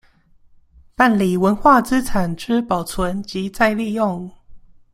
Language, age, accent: Chinese, 19-29, 出生地：桃園市